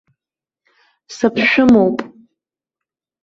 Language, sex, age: Abkhazian, female, 19-29